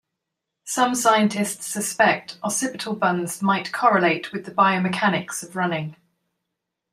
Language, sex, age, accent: English, female, 40-49, England English